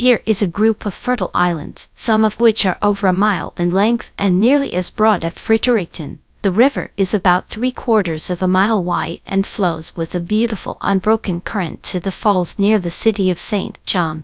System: TTS, GradTTS